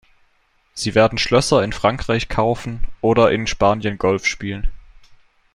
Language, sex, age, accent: German, male, under 19, Deutschland Deutsch